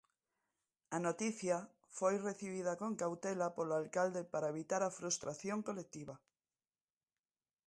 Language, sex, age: Galician, female, 40-49